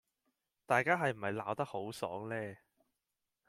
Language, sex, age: Cantonese, male, 19-29